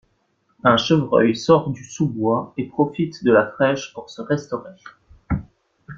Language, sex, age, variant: French, male, 19-29, Français de métropole